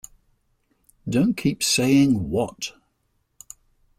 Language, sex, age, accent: English, male, 70-79, England English